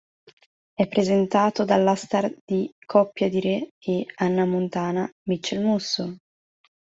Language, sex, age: Italian, female, 19-29